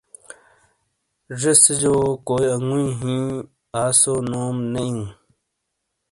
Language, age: Shina, 30-39